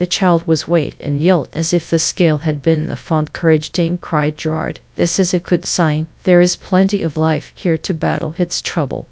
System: TTS, GradTTS